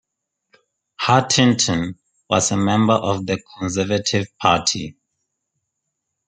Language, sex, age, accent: English, male, 19-29, Southern African (South Africa, Zimbabwe, Namibia)